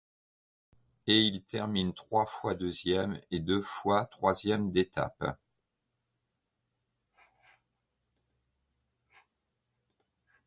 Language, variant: French, Français de métropole